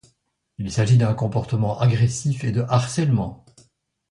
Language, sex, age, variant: French, male, 60-69, Français de métropole